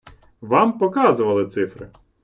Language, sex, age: Ukrainian, male, 30-39